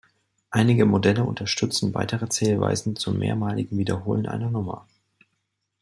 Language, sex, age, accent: German, male, 30-39, Deutschland Deutsch